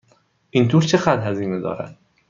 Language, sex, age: Persian, male, 30-39